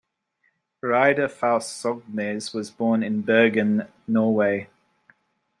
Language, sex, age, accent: English, male, 19-29, Australian English